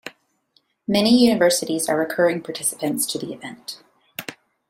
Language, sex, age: English, female, 19-29